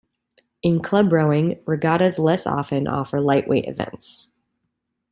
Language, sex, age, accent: English, female, 30-39, United States English